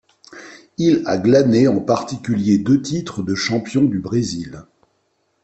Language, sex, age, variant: French, male, 50-59, Français de métropole